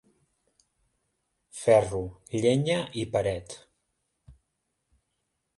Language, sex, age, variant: Catalan, male, 30-39, Central